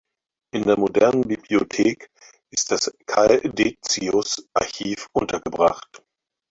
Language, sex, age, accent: German, male, 50-59, Deutschland Deutsch